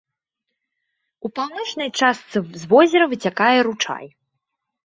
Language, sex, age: Belarusian, female, 30-39